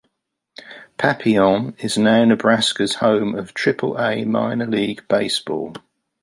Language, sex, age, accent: English, male, 50-59, England English